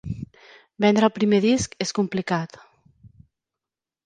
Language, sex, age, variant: Catalan, female, 40-49, Central